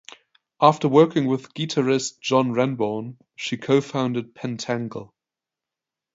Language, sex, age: English, male, 19-29